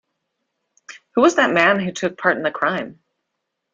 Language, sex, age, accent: English, female, 30-39, United States English